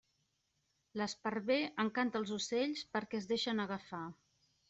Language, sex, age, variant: Catalan, female, 40-49, Central